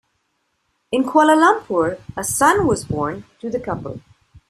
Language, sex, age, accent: English, female, 30-39, India and South Asia (India, Pakistan, Sri Lanka)